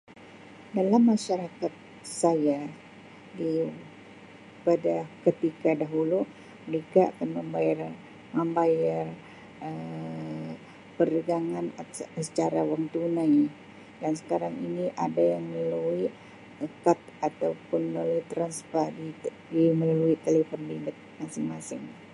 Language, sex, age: Sabah Malay, female, 60-69